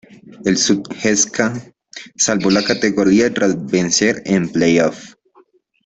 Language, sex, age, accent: Spanish, male, 19-29, Andino-Pacífico: Colombia, Perú, Ecuador, oeste de Bolivia y Venezuela andina